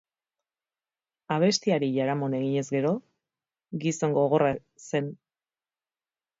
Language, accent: Basque, Erdialdekoa edo Nafarra (Gipuzkoa, Nafarroa)